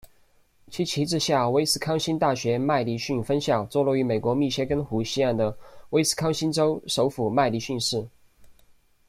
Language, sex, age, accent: Chinese, male, 19-29, 出生地：四川省